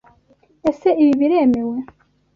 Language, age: Kinyarwanda, 19-29